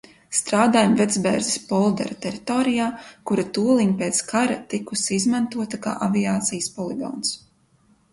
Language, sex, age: Latvian, female, 19-29